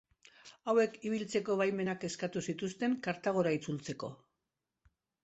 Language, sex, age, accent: Basque, female, 70-79, Mendebalekoa (Araba, Bizkaia, Gipuzkoako mendebaleko herri batzuk)